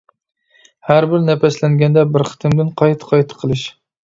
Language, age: Uyghur, 40-49